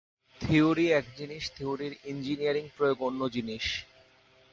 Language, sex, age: Bengali, male, 19-29